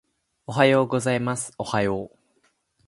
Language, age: Japanese, 19-29